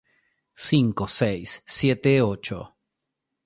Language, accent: Spanish, Rioplatense: Argentina, Uruguay, este de Bolivia, Paraguay